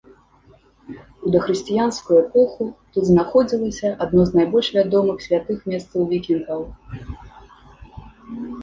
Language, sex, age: Belarusian, female, 40-49